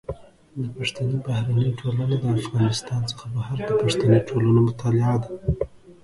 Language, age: Pashto, 19-29